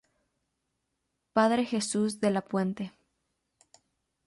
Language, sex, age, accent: Spanish, female, under 19, América central